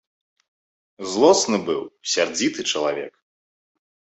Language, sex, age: Belarusian, male, 30-39